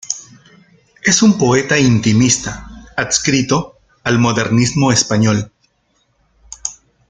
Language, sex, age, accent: Spanish, male, 40-49, Andino-Pacífico: Colombia, Perú, Ecuador, oeste de Bolivia y Venezuela andina